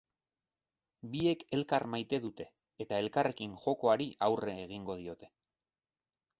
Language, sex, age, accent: Basque, male, 40-49, Mendebalekoa (Araba, Bizkaia, Gipuzkoako mendebaleko herri batzuk)